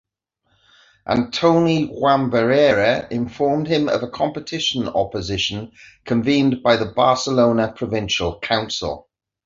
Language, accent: English, Welsh English